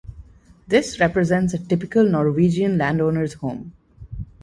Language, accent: English, India and South Asia (India, Pakistan, Sri Lanka)